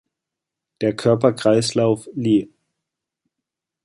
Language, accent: German, Deutschland Deutsch